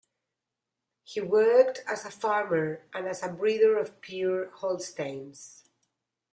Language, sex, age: English, female, 40-49